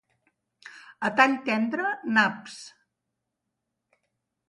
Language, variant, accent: Catalan, Central, central